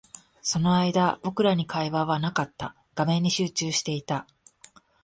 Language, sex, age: Japanese, female, 40-49